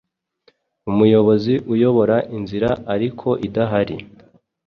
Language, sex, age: Kinyarwanda, male, 30-39